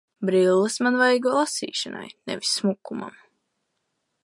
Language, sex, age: Latvian, female, under 19